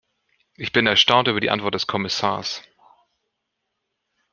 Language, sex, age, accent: German, male, 40-49, Deutschland Deutsch